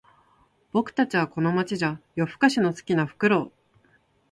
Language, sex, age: Japanese, female, 19-29